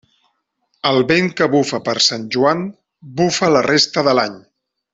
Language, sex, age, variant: Catalan, male, 40-49, Central